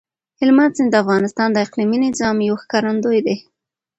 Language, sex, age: Pashto, female, 19-29